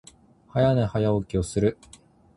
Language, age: Japanese, 19-29